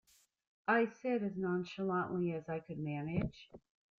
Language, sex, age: English, female, 50-59